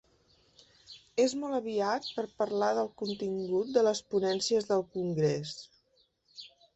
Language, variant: Catalan, Central